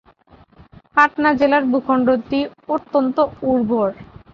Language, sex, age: Bengali, female, 19-29